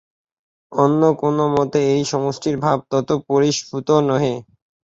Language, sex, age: Bengali, male, 19-29